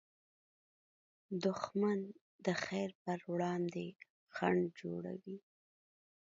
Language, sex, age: Pashto, female, 30-39